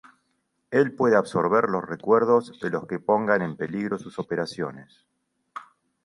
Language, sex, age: Spanish, male, 40-49